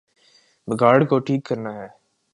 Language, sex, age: Urdu, male, 19-29